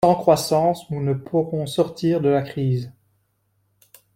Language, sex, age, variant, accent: French, male, 19-29, Français d'Europe, Français de Belgique